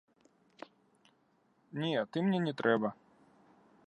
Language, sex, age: Belarusian, male, 19-29